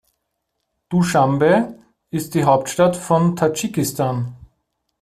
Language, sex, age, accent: German, male, 30-39, Österreichisches Deutsch